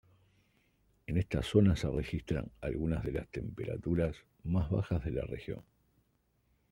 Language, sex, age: Spanish, male, 30-39